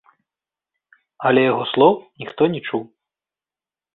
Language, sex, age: Belarusian, male, 30-39